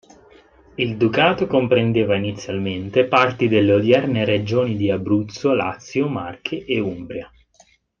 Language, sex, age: Italian, male, 19-29